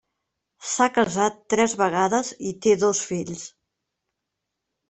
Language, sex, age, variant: Catalan, female, 40-49, Central